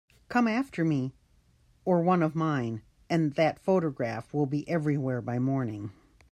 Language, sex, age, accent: English, female, 60-69, United States English